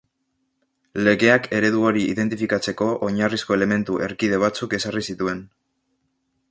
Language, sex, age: Basque, male, under 19